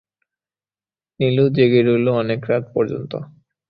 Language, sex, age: Bengali, male, 19-29